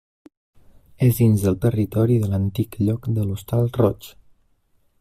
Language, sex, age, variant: Catalan, male, 19-29, Nord-Occidental